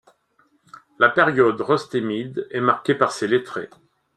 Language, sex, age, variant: French, male, 50-59, Français de métropole